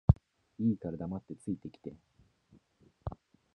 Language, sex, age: Japanese, male, 19-29